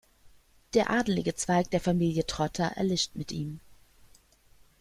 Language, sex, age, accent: German, female, 30-39, Deutschland Deutsch